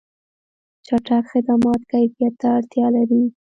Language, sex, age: Pashto, female, 19-29